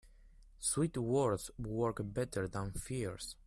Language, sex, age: English, male, 19-29